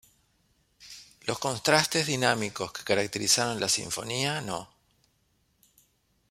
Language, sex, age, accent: Spanish, male, 40-49, Rioplatense: Argentina, Uruguay, este de Bolivia, Paraguay